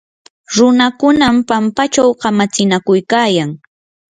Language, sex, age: Yanahuanca Pasco Quechua, female, 19-29